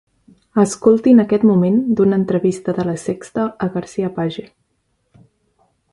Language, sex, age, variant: Catalan, female, 19-29, Central